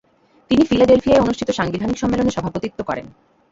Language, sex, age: Bengali, female, 19-29